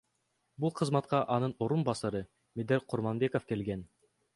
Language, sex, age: Kyrgyz, male, 19-29